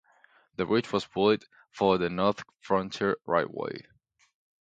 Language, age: English, 19-29